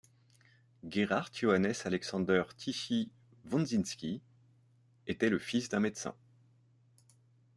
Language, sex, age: French, male, 30-39